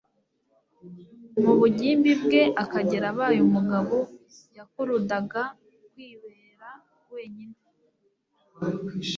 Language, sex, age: Kinyarwanda, female, 19-29